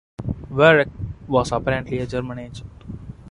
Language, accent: English, India and South Asia (India, Pakistan, Sri Lanka)